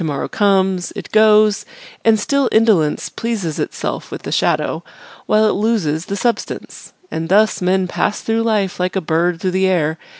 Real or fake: real